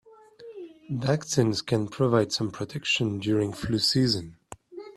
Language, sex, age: English, male, 30-39